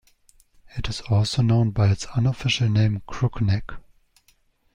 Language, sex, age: English, male, 30-39